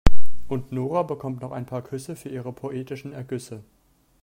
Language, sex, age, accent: German, male, 19-29, Deutschland Deutsch